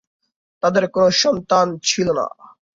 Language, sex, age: Bengali, male, under 19